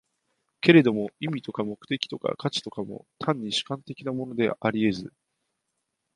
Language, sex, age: Japanese, male, 19-29